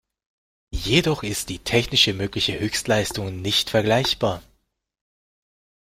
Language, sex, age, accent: German, male, 19-29, Österreichisches Deutsch